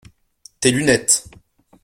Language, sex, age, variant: French, male, 19-29, Français de métropole